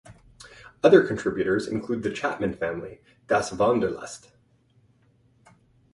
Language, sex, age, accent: English, male, 30-39, Canadian English